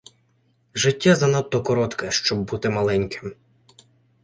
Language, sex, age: Ukrainian, male, under 19